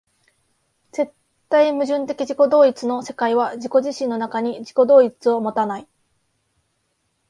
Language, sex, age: Japanese, female, 19-29